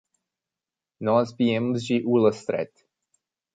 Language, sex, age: Portuguese, male, 19-29